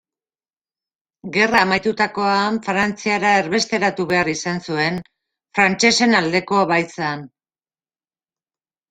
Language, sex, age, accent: Basque, male, 19-29, Mendebalekoa (Araba, Bizkaia, Gipuzkoako mendebaleko herri batzuk)